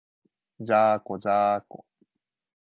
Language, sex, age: Japanese, male, 19-29